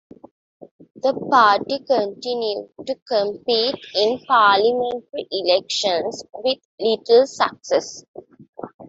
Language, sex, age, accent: English, female, 19-29, India and South Asia (India, Pakistan, Sri Lanka)